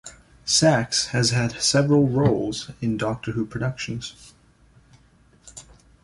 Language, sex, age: English, male, 19-29